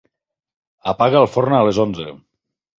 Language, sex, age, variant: Catalan, male, 40-49, Septentrional